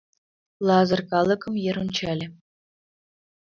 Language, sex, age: Mari, female, under 19